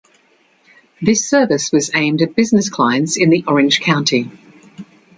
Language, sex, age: English, female, 50-59